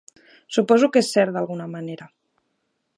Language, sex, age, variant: Catalan, female, 30-39, Central